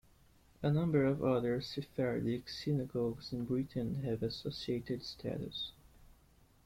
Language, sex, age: English, male, 19-29